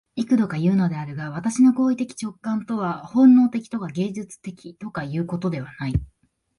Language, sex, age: Japanese, female, 19-29